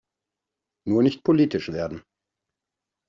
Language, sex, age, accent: German, male, 40-49, Deutschland Deutsch